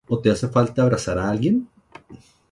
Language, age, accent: Spanish, 40-49, Andino-Pacífico: Colombia, Perú, Ecuador, oeste de Bolivia y Venezuela andina